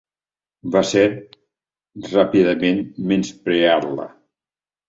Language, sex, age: Catalan, male, 70-79